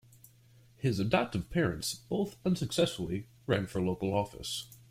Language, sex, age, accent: English, male, 19-29, United States English